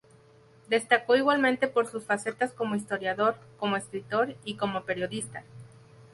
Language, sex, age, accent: Spanish, female, 30-39, México